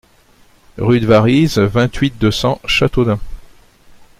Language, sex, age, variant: French, male, 60-69, Français de métropole